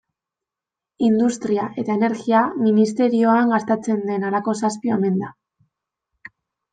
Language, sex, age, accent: Basque, female, 19-29, Mendebalekoa (Araba, Bizkaia, Gipuzkoako mendebaleko herri batzuk)